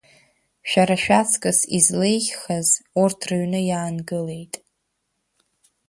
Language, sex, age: Abkhazian, female, under 19